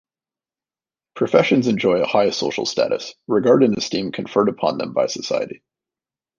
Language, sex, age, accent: English, male, 30-39, Canadian English